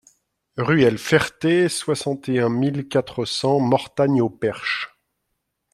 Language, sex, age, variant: French, male, 50-59, Français de métropole